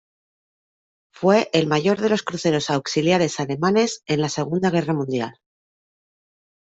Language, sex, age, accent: Spanish, female, 40-49, España: Norte peninsular (Asturias, Castilla y León, Cantabria, País Vasco, Navarra, Aragón, La Rioja, Guadalajara, Cuenca)